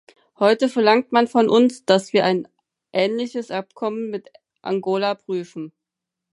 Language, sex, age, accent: German, female, 19-29, Deutschland Deutsch